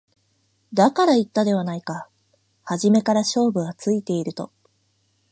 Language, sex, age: Japanese, female, 19-29